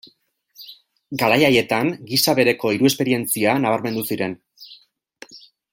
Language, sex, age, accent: Basque, male, 30-39, Erdialdekoa edo Nafarra (Gipuzkoa, Nafarroa)